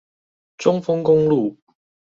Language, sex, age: Chinese, male, 19-29